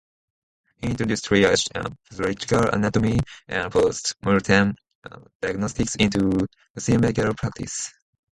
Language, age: English, under 19